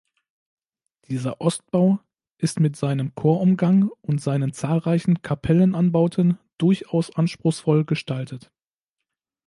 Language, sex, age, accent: German, male, 40-49, Deutschland Deutsch